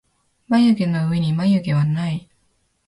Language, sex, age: Japanese, female, 19-29